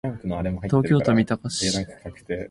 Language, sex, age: Japanese, male, 19-29